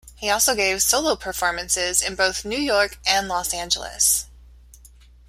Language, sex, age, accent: English, female, 30-39, United States English